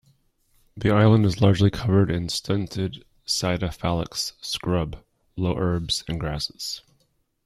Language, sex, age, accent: English, male, 40-49, United States English